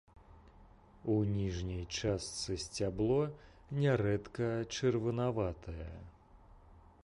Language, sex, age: Belarusian, male, 40-49